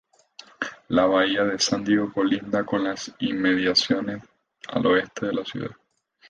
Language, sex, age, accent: Spanish, male, 19-29, Caribe: Cuba, Venezuela, Puerto Rico, República Dominicana, Panamá, Colombia caribeña, México caribeño, Costa del golfo de México